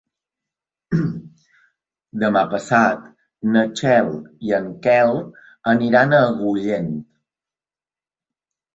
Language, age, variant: Catalan, 19-29, Balear